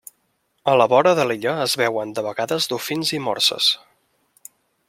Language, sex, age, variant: Catalan, male, 19-29, Central